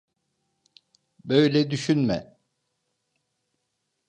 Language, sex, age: Turkish, male, 50-59